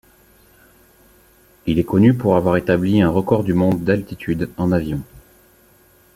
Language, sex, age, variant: French, male, 40-49, Français de métropole